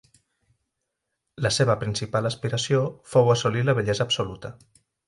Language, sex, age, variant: Catalan, male, 40-49, Nord-Occidental